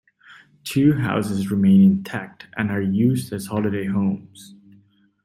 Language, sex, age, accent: English, male, 19-29, United States English